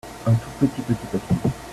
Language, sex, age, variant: French, male, 19-29, Français de métropole